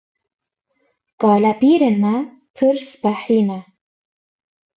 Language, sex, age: Kurdish, female, 19-29